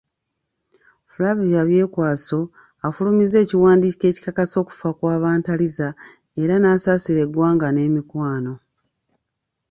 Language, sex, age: Ganda, female, 50-59